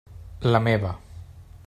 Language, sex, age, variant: Catalan, male, 19-29, Central